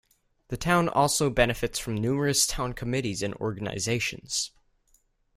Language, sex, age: English, male, under 19